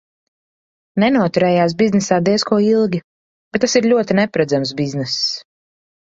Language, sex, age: Latvian, female, 19-29